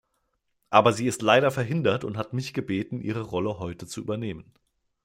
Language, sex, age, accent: German, male, 19-29, Deutschland Deutsch